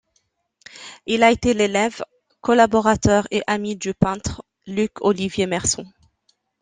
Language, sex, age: French, female, 30-39